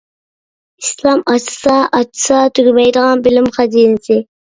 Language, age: Uyghur, under 19